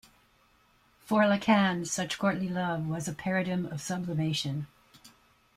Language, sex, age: English, female, 70-79